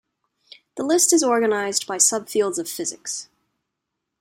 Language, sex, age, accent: English, female, 19-29, Canadian English